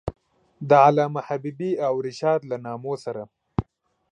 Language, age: Pashto, 19-29